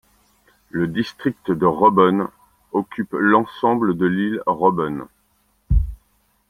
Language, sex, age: French, male, 50-59